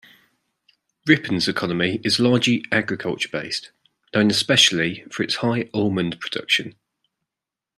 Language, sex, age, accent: English, male, 30-39, England English